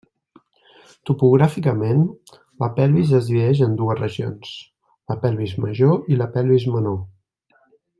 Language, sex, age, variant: Catalan, male, 19-29, Central